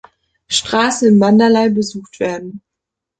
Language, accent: German, Deutschland Deutsch